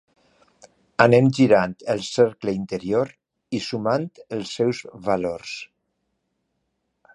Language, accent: Catalan, valencià